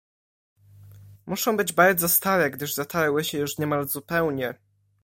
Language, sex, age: Polish, male, under 19